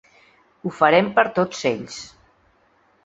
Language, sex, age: Catalan, female, 60-69